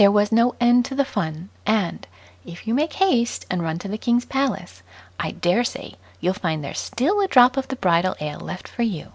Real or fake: real